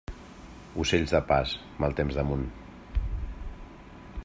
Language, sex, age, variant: Catalan, male, 40-49, Central